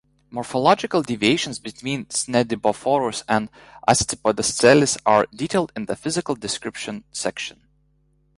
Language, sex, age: English, male, 30-39